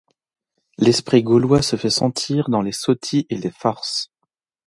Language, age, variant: French, under 19, Français de métropole